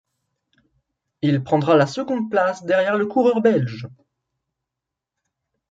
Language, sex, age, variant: French, male, 19-29, Français de métropole